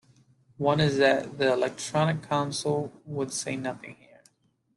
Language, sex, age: English, male, 19-29